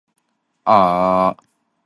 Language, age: Cantonese, 19-29